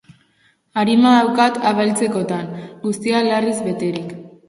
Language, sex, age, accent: Basque, female, under 19, Mendebalekoa (Araba, Bizkaia, Gipuzkoako mendebaleko herri batzuk)